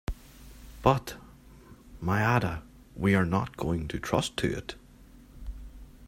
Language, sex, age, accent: English, male, 30-39, Irish English